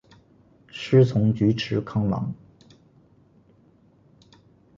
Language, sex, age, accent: Chinese, male, 19-29, 出生地：吉林省